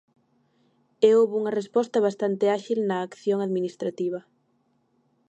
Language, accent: Galician, Oriental (común en zona oriental)